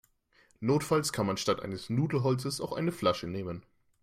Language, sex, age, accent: German, male, 19-29, Deutschland Deutsch